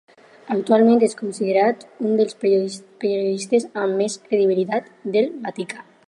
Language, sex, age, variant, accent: Catalan, female, under 19, Alacantí, valencià